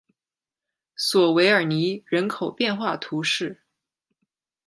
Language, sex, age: Chinese, female, 19-29